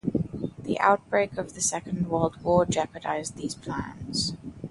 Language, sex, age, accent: English, female, 19-29, Southern African (South Africa, Zimbabwe, Namibia)